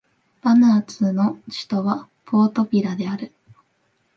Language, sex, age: Japanese, female, 19-29